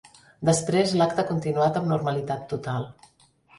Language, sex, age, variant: Catalan, female, 50-59, Central